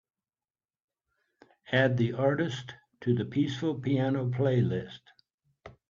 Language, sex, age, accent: English, male, 60-69, United States English